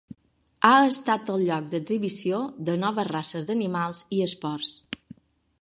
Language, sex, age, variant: Catalan, female, 40-49, Balear